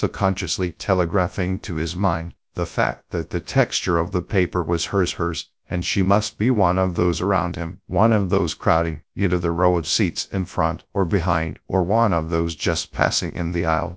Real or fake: fake